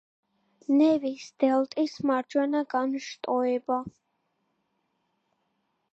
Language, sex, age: Georgian, female, 19-29